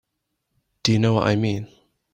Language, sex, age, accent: English, male, 19-29, England English